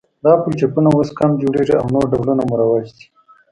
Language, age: Pashto, 40-49